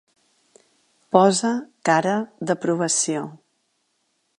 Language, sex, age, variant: Catalan, female, 40-49, Central